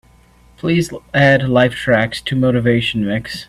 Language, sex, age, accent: English, male, 19-29, United States English